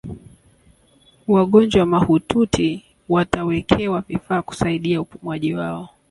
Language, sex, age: Swahili, female, 30-39